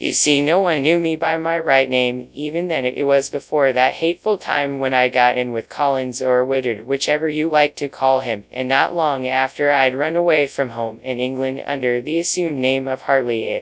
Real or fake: fake